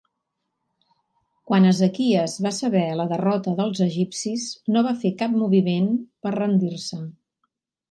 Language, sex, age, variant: Catalan, female, 50-59, Central